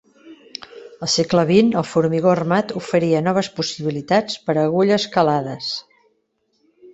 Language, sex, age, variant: Catalan, female, 40-49, Central